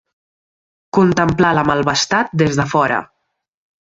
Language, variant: Catalan, Central